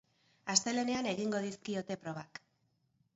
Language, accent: Basque, Erdialdekoa edo Nafarra (Gipuzkoa, Nafarroa)